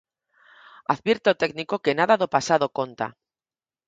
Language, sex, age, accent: Galician, female, 40-49, Normativo (estándar)